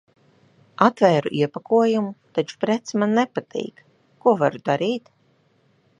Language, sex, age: Latvian, female, 40-49